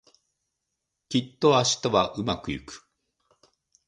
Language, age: Japanese, 50-59